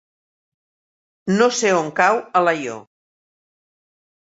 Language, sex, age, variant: Catalan, female, 60-69, Central